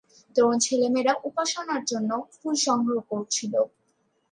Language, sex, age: Bengali, female, under 19